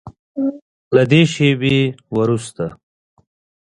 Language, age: Pashto, 30-39